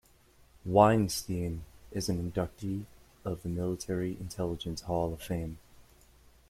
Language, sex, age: English, male, 30-39